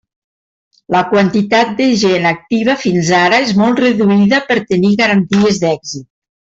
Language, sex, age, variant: Catalan, female, 50-59, Nord-Occidental